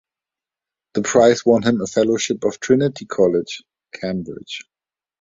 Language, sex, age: English, male, 30-39